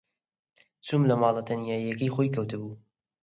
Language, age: Central Kurdish, 19-29